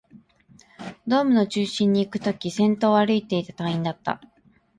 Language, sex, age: Japanese, female, 19-29